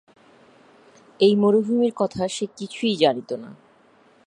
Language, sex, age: Bengali, female, 30-39